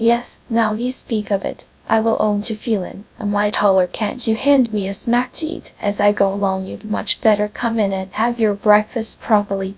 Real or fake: fake